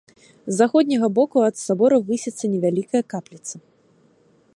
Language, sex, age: Belarusian, female, 19-29